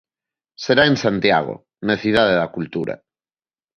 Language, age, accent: Galician, 30-39, Normativo (estándar)